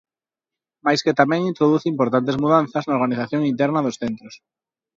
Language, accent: Galician, Normativo (estándar)